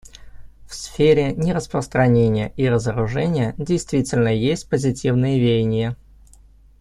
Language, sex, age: Russian, male, 30-39